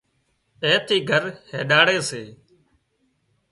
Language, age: Wadiyara Koli, 30-39